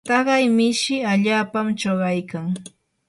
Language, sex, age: Yanahuanca Pasco Quechua, female, 30-39